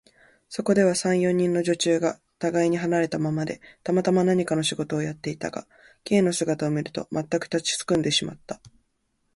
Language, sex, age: Japanese, female, under 19